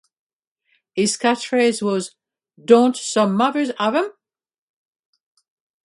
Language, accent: English, United States English